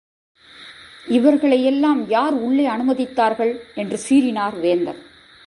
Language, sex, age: Tamil, female, 40-49